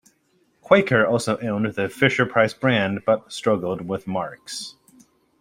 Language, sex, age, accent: English, male, 40-49, United States English